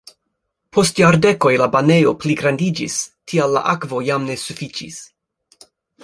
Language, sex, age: Esperanto, male, 30-39